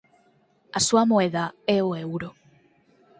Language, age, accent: Galician, 19-29, Normativo (estándar)